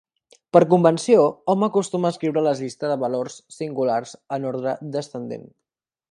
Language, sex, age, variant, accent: Catalan, male, 19-29, Central, gironí